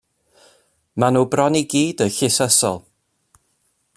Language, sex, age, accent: Welsh, male, 30-39, Y Deyrnas Unedig Cymraeg